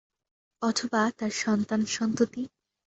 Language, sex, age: Bengali, female, under 19